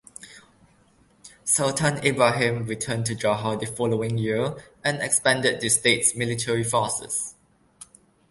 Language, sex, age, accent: English, male, 19-29, Malaysian English